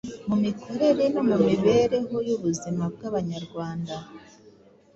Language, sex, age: Kinyarwanda, female, 40-49